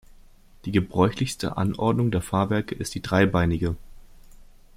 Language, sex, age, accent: German, male, 19-29, Deutschland Deutsch